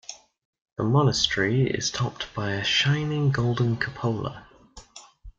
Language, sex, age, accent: English, male, under 19, England English